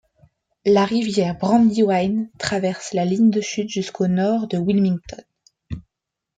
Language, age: French, under 19